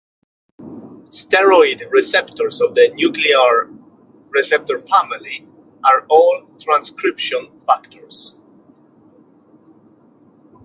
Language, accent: English, polish